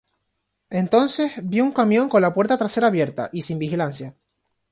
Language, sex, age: Spanish, male, 19-29